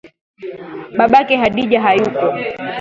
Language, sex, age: Swahili, female, 19-29